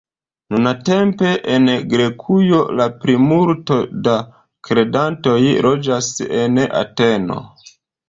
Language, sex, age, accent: Esperanto, male, 30-39, Internacia